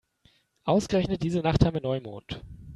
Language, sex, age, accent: German, male, 19-29, Deutschland Deutsch